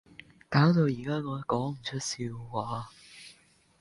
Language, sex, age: Cantonese, male, under 19